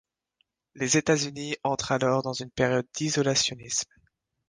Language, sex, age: French, male, 19-29